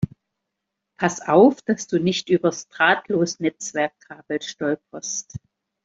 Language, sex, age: German, female, 60-69